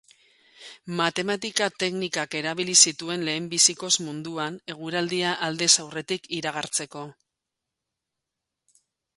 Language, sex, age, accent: Basque, female, 40-49, Mendebalekoa (Araba, Bizkaia, Gipuzkoako mendebaleko herri batzuk)